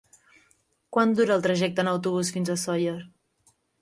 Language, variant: Catalan, Central